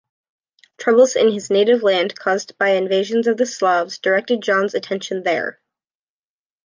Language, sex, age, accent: English, female, 19-29, United States English